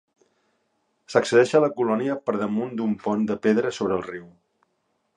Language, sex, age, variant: Catalan, male, 50-59, Central